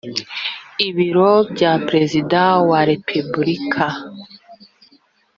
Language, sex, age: Kinyarwanda, female, 30-39